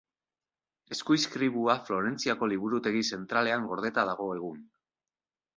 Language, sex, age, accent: Basque, male, 30-39, Mendebalekoa (Araba, Bizkaia, Gipuzkoako mendebaleko herri batzuk)